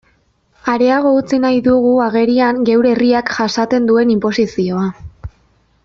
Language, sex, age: Basque, female, 19-29